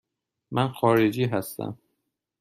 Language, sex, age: Persian, male, 30-39